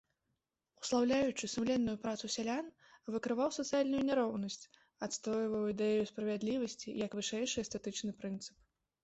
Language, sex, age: Belarusian, female, 19-29